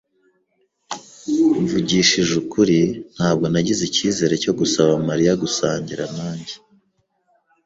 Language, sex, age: Kinyarwanda, male, 19-29